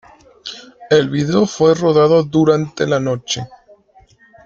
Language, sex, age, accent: Spanish, male, 19-29, México